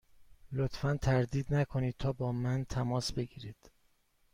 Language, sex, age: Persian, male, 30-39